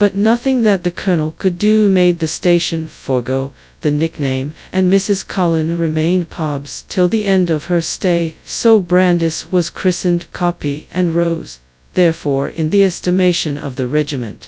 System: TTS, FastPitch